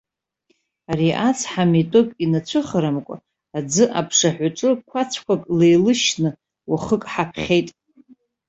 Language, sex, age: Abkhazian, female, 40-49